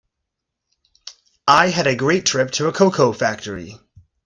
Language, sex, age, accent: English, male, 19-29, United States English